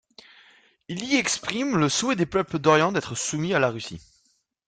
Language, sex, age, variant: French, male, 19-29, Français de métropole